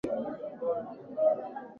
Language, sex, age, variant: Swahili, male, 30-39, Kiswahili cha Bara ya Kenya